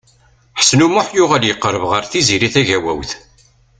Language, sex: Kabyle, male